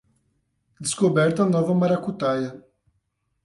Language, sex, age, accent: Portuguese, male, 19-29, Paulista